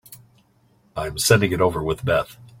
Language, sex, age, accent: English, male, 40-49, United States English